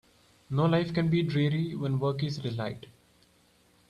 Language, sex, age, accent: English, male, 19-29, India and South Asia (India, Pakistan, Sri Lanka)